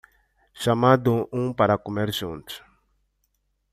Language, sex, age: Portuguese, male, 30-39